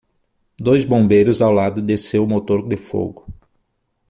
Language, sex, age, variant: Portuguese, male, 40-49, Portuguese (Brasil)